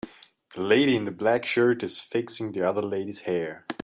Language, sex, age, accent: English, male, 19-29, United States English